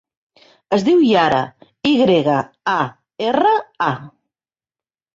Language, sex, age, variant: Catalan, female, 50-59, Central